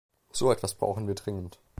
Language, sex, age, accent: German, male, under 19, Deutschland Deutsch